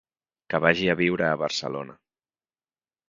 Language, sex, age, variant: Catalan, male, 30-39, Central